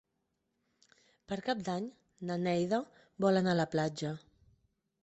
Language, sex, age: Catalan, female, 30-39